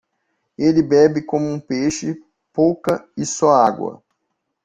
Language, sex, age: Portuguese, male, 40-49